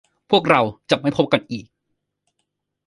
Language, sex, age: Thai, male, 30-39